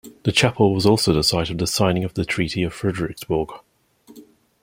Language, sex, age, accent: English, male, 50-59, England English